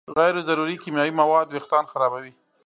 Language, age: Pashto, 40-49